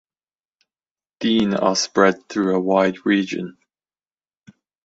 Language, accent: English, England English